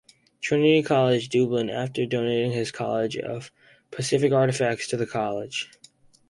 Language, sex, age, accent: English, male, under 19, United States English